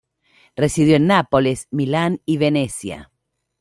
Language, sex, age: Spanish, female, 50-59